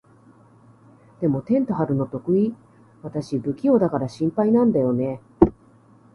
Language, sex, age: Japanese, female, 40-49